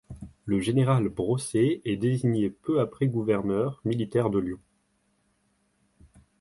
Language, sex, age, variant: French, male, 19-29, Français de métropole